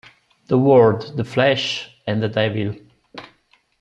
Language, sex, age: Italian, male, 40-49